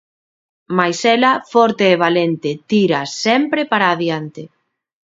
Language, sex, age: Galician, female, 30-39